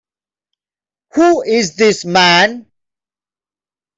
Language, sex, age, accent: English, male, 40-49, India and South Asia (India, Pakistan, Sri Lanka)